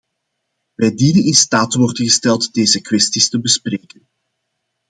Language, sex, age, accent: Dutch, male, 40-49, Belgisch Nederlands